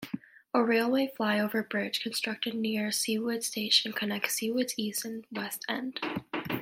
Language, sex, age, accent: English, female, under 19, United States English